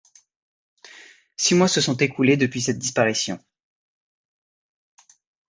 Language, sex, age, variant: French, male, 30-39, Français de métropole